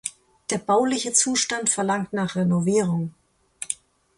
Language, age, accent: German, 50-59, Deutschland Deutsch